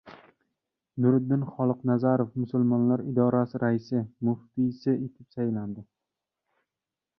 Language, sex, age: Uzbek, male, 19-29